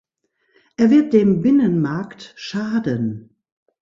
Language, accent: German, Deutschland Deutsch